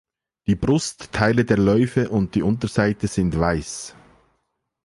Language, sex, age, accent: German, male, 40-49, Schweizerdeutsch